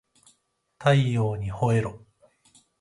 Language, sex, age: Japanese, male, 30-39